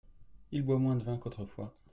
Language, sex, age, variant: French, male, 30-39, Français de métropole